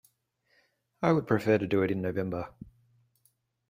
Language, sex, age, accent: English, male, 40-49, Australian English